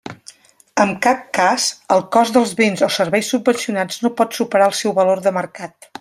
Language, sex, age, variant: Catalan, female, 50-59, Central